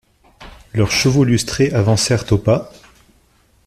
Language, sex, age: French, male, 30-39